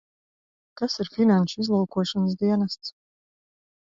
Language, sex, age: Latvian, female, 40-49